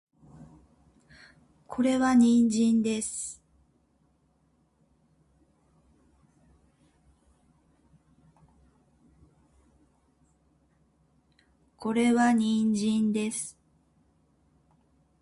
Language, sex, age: Japanese, female, 50-59